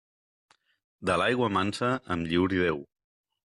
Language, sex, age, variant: Catalan, male, 30-39, Central